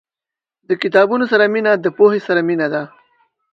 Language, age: Pashto, under 19